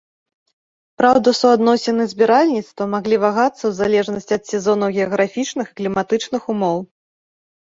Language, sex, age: Belarusian, female, 30-39